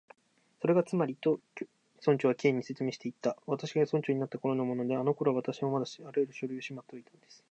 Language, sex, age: Japanese, male, 19-29